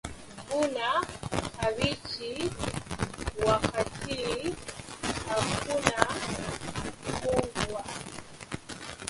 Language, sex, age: English, female, 19-29